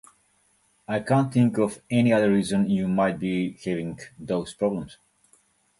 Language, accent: English, United States English